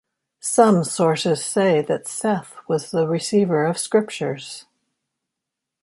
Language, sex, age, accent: English, female, 60-69, United States English